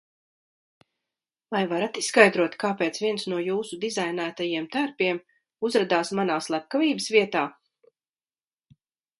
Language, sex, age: Latvian, female, 50-59